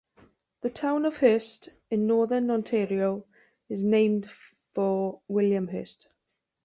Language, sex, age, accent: English, female, 40-49, Welsh English